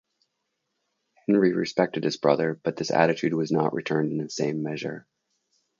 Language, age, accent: English, 40-49, United States English